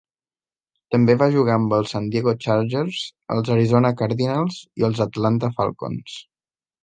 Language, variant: Catalan, Balear